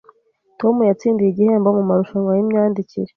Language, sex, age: Kinyarwanda, female, 30-39